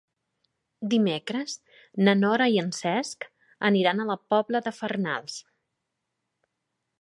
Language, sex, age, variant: Catalan, female, 40-49, Central